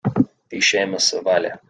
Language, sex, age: Irish, male, 30-39